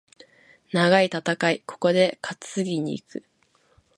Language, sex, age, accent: Japanese, female, 19-29, 標準語